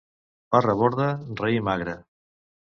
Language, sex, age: Catalan, male, 60-69